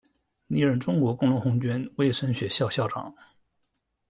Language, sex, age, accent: Chinese, male, 19-29, 出生地：江苏省